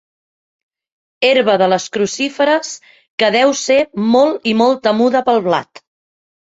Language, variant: Catalan, Central